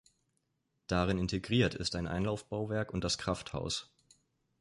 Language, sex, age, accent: German, male, 30-39, Deutschland Deutsch